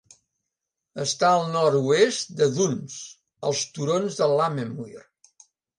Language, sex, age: Catalan, male, 70-79